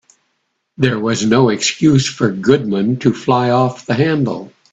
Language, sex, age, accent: English, male, 80-89, United States English